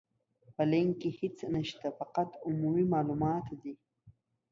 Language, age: Pashto, 19-29